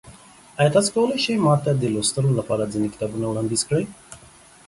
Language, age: Pashto, 30-39